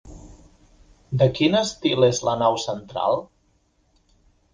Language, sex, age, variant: Catalan, male, 40-49, Central